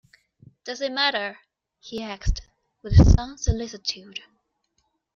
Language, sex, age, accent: English, female, 30-39, United States English